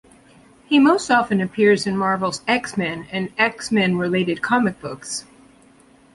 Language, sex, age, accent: English, female, 50-59, United States English